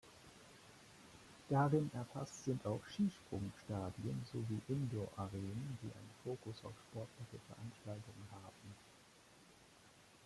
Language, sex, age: German, male, 50-59